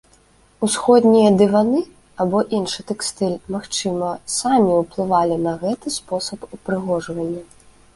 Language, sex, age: Belarusian, female, 19-29